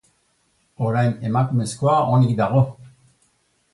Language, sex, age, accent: Basque, male, 60-69, Erdialdekoa edo Nafarra (Gipuzkoa, Nafarroa)